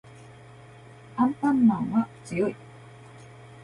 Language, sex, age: Japanese, female, 19-29